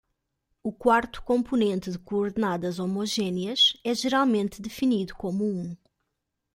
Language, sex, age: Portuguese, female, 30-39